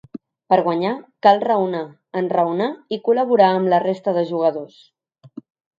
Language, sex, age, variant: Catalan, female, 30-39, Central